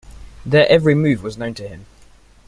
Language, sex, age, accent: English, male, under 19, England English